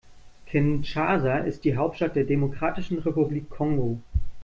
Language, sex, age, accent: German, male, 30-39, Deutschland Deutsch